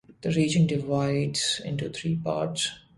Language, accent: English, United States English